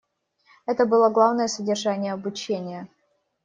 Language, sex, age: Russian, female, 19-29